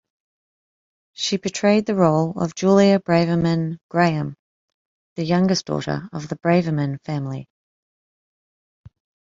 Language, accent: English, Australian English